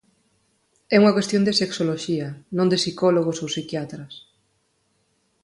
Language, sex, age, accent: Galician, female, 40-49, Neofalante